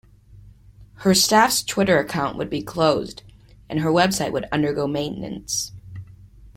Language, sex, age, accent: English, female, 30-39, United States English